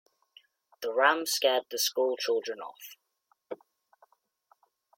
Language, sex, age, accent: English, male, 19-29, England English